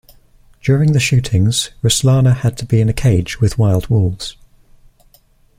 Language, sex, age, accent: English, male, 19-29, England English